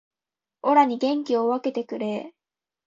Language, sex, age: Japanese, female, 19-29